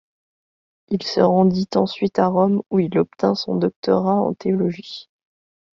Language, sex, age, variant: French, female, 19-29, Français de métropole